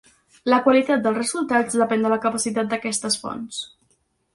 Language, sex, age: Catalan, female, under 19